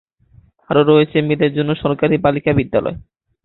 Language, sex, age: Bengali, male, under 19